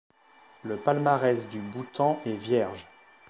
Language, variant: French, Français de métropole